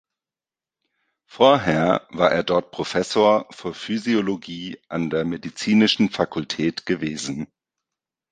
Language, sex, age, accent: German, male, 30-39, Deutschland Deutsch